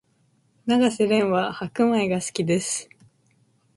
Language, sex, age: Japanese, female, 19-29